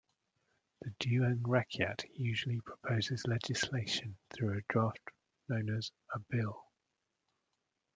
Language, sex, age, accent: English, male, 40-49, England English